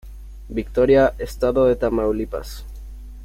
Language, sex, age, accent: Spanish, male, under 19, Chileno: Chile, Cuyo